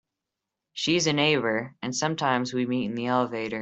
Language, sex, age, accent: English, male, under 19, United States English